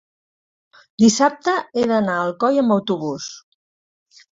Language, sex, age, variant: Catalan, female, 70-79, Central